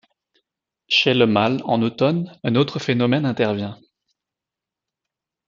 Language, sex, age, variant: French, male, 30-39, Français de métropole